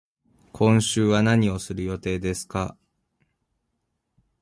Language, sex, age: English, female, 19-29